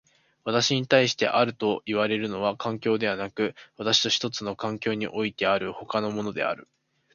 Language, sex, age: Japanese, male, 19-29